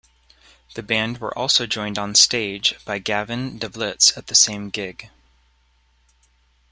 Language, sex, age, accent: English, male, 19-29, United States English